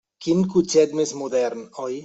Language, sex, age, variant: Catalan, male, 30-39, Central